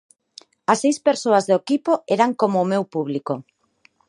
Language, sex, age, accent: Galician, female, 40-49, Normativo (estándar); Neofalante